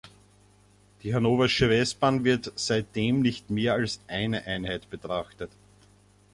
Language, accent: German, Österreichisches Deutsch